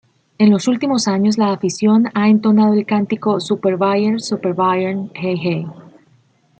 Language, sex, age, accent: Spanish, female, 30-39, Andino-Pacífico: Colombia, Perú, Ecuador, oeste de Bolivia y Venezuela andina